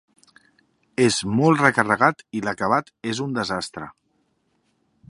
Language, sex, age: Catalan, male, 30-39